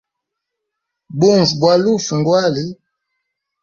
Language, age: Hemba, 19-29